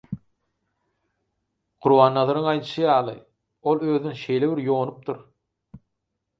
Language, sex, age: Turkmen, male, 30-39